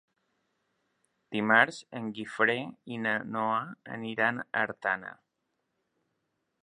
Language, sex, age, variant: Catalan, male, 50-59, Balear